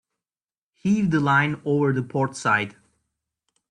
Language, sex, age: English, male, 30-39